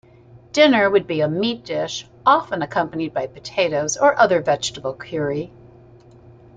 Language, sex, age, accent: English, female, 60-69, United States English